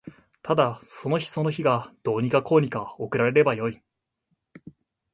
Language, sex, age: Japanese, male, 19-29